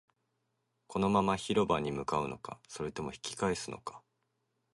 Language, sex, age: Japanese, male, 19-29